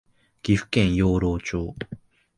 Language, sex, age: Japanese, male, 19-29